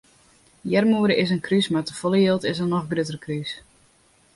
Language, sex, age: Western Frisian, female, 19-29